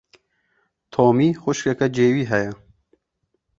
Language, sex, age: Kurdish, male, 19-29